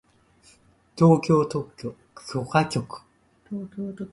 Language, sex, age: Japanese, male, 50-59